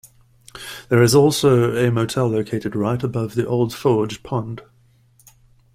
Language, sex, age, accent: English, male, 30-39, Southern African (South Africa, Zimbabwe, Namibia)